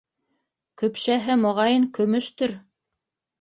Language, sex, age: Bashkir, female, 50-59